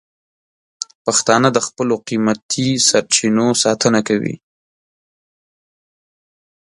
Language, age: Pashto, 19-29